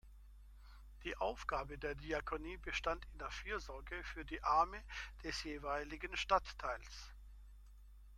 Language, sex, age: German, male, 50-59